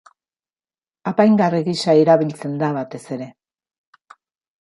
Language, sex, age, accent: Basque, female, 60-69, Erdialdekoa edo Nafarra (Gipuzkoa, Nafarroa)